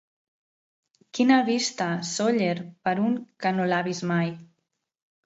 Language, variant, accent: Catalan, Central, central